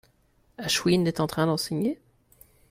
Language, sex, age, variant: French, male, 19-29, Français de métropole